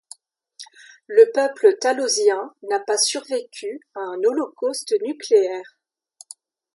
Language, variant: French, Français de métropole